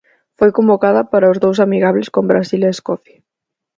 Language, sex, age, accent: Galician, female, 19-29, Central (gheada)